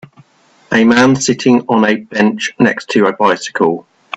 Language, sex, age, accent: English, male, 30-39, England English